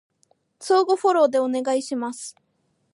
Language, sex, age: Japanese, female, 19-29